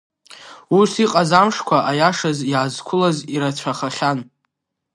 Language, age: Abkhazian, under 19